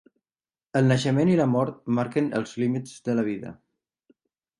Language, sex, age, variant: Catalan, male, 30-39, Central